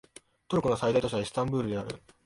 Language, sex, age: Japanese, male, 19-29